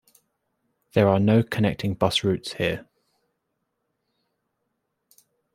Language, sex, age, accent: English, male, 30-39, England English